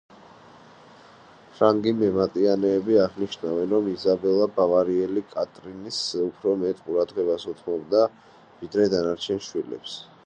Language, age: Georgian, 19-29